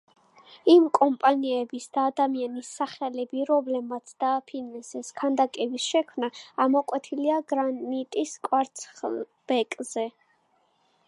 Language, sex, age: Georgian, female, 19-29